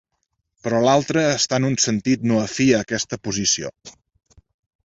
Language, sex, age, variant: Catalan, male, 19-29, Central